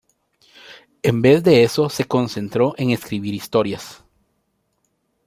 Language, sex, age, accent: Spanish, male, 30-39, América central